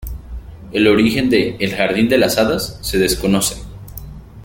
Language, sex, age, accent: Spanish, male, 19-29, México